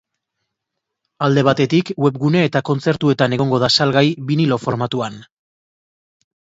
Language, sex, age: Basque, male, 30-39